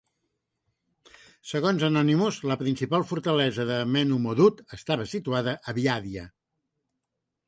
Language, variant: Catalan, Central